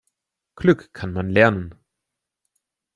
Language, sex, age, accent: German, male, 19-29, Deutschland Deutsch